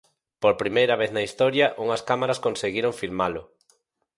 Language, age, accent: Galician, 40-49, Normativo (estándar)